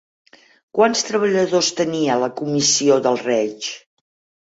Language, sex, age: Catalan, female, 50-59